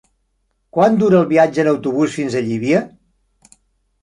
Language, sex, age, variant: Catalan, male, 60-69, Central